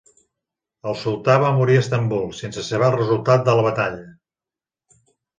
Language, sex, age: Catalan, male, 40-49